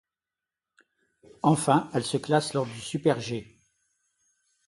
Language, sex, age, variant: French, male, 70-79, Français de métropole